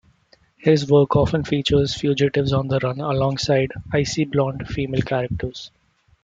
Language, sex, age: English, male, 19-29